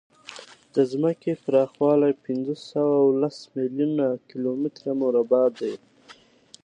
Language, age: Pashto, 19-29